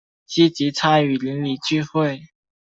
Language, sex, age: Chinese, male, 19-29